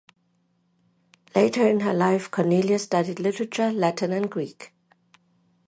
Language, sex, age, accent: English, female, under 19, United States English